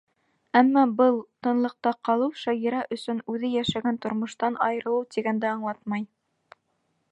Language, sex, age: Bashkir, female, 19-29